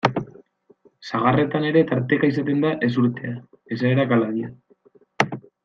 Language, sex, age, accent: Basque, male, 19-29, Erdialdekoa edo Nafarra (Gipuzkoa, Nafarroa)